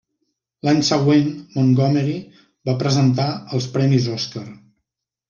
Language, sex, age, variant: Catalan, male, 50-59, Central